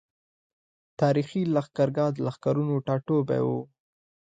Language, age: Pashto, 19-29